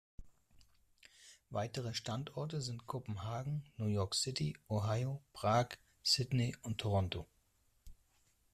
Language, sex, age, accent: German, male, 40-49, Deutschland Deutsch